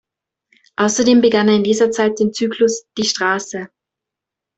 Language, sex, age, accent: German, female, 19-29, Österreichisches Deutsch